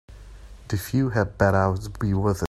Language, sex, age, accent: English, male, 30-39, Hong Kong English